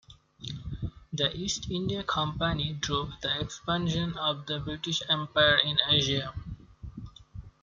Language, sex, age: English, male, 19-29